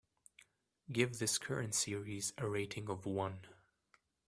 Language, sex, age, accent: English, male, 19-29, England English